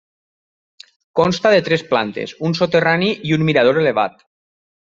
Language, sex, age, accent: Catalan, male, 40-49, valencià